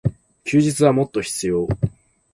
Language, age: Japanese, under 19